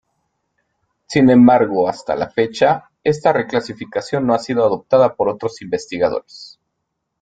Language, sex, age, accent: Spanish, male, 40-49, México